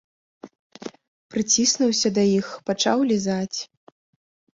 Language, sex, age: Belarusian, female, 19-29